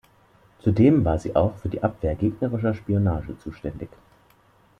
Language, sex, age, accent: German, male, 30-39, Deutschland Deutsch